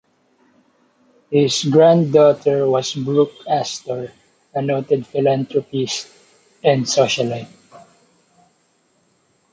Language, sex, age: English, male, 19-29